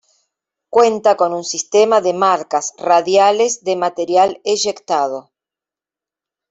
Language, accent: Spanish, Rioplatense: Argentina, Uruguay, este de Bolivia, Paraguay